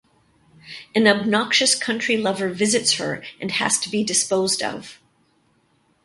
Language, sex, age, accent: English, female, 50-59, Canadian English